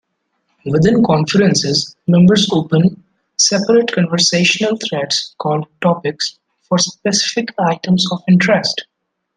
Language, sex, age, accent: English, male, 19-29, India and South Asia (India, Pakistan, Sri Lanka)